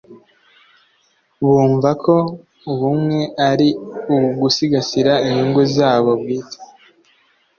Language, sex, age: Kinyarwanda, male, 19-29